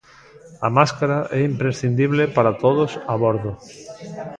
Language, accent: Galician, Atlántico (seseo e gheada)